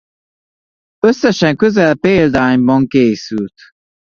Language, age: Hungarian, 19-29